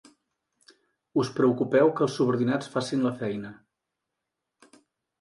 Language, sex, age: Catalan, male, 40-49